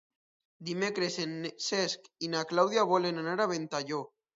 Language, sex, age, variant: Catalan, male, under 19, Alacantí